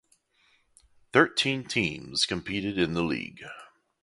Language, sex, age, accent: English, male, 19-29, United States English